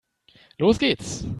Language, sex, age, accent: German, male, 19-29, Deutschland Deutsch